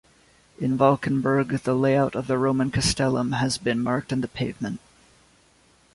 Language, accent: English, United States English